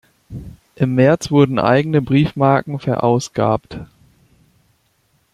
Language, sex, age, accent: German, male, 19-29, Deutschland Deutsch